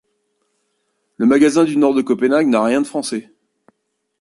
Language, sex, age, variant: French, male, 40-49, Français de métropole